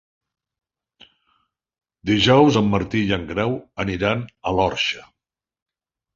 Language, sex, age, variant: Catalan, male, 60-69, Central